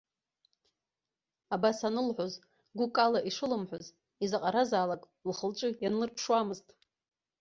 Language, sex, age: Abkhazian, female, 30-39